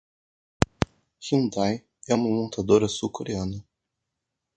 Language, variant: Portuguese, Portuguese (Brasil)